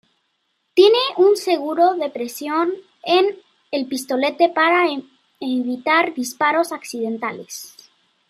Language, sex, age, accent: Spanish, female, 19-29, México